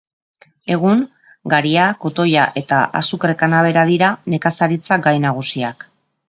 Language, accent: Basque, Mendebalekoa (Araba, Bizkaia, Gipuzkoako mendebaleko herri batzuk)